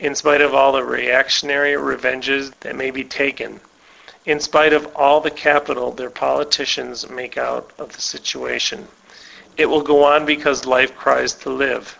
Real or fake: real